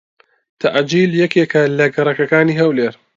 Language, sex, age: Central Kurdish, male, 19-29